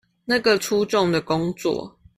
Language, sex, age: Chinese, female, 19-29